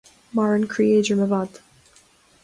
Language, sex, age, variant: Irish, female, 19-29, Gaeilge na Mumhan